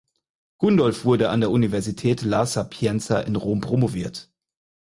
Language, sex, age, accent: German, male, 30-39, Deutschland Deutsch